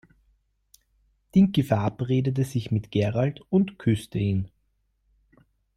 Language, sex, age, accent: German, male, 19-29, Österreichisches Deutsch